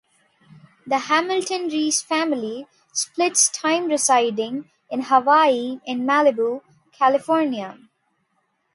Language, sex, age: English, female, 19-29